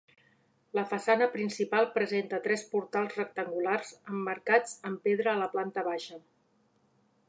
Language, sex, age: Catalan, female, 30-39